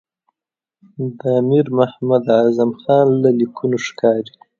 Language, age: Pashto, 19-29